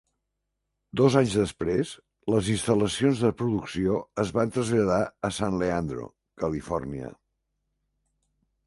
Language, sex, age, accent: Catalan, male, 70-79, balear; central